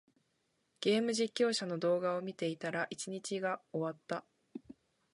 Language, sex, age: Japanese, female, under 19